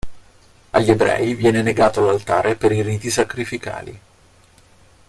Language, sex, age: Italian, male, 40-49